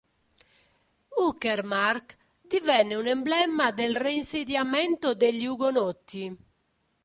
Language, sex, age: Italian, female, 50-59